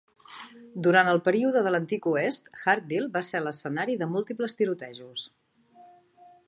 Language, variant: Catalan, Central